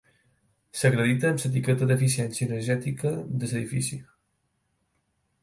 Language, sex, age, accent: Catalan, male, under 19, mallorquí